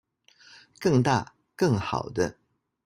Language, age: Chinese, 30-39